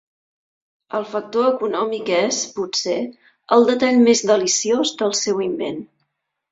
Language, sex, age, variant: Catalan, female, 40-49, Central